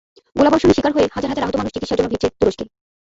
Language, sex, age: Bengali, female, 30-39